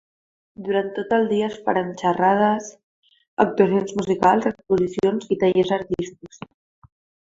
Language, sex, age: Catalan, female, under 19